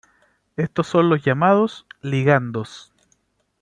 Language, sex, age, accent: Spanish, male, 19-29, Chileno: Chile, Cuyo